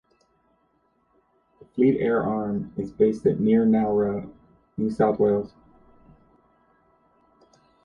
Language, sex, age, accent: English, male, 30-39, United States English